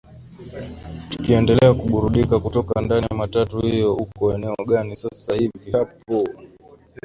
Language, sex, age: Swahili, male, 19-29